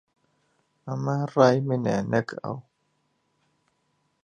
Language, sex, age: Central Kurdish, male, 30-39